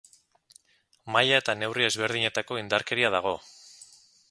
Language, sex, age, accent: Basque, male, 30-39, Mendebalekoa (Araba, Bizkaia, Gipuzkoako mendebaleko herri batzuk)